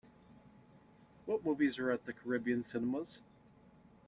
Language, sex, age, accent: English, male, 40-49, United States English